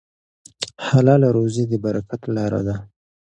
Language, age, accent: Pashto, 30-39, پکتیا ولایت، احمدزی